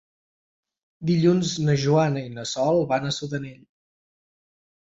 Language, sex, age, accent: Catalan, male, 19-29, central; septentrional